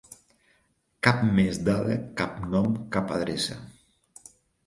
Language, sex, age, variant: Catalan, male, 40-49, Nord-Occidental